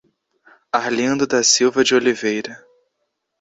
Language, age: Portuguese, 19-29